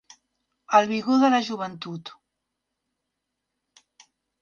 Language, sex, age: Catalan, female, 50-59